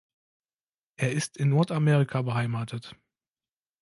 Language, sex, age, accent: German, male, 40-49, Deutschland Deutsch